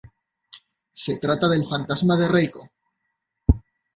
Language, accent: Spanish, España: Centro-Sur peninsular (Madrid, Toledo, Castilla-La Mancha)